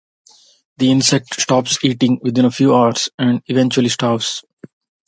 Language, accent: English, India and South Asia (India, Pakistan, Sri Lanka)